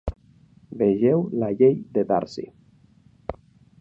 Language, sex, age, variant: Catalan, male, 40-49, Nord-Occidental